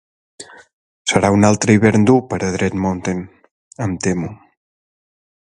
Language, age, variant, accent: Catalan, 30-39, Central, central; Garrotxi